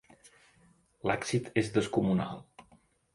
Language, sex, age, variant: Catalan, male, 50-59, Central